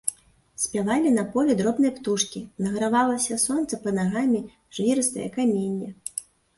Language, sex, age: Belarusian, female, 30-39